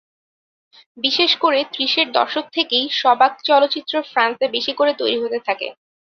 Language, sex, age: Bengali, female, 19-29